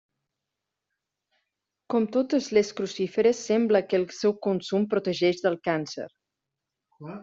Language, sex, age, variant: Catalan, female, 40-49, Septentrional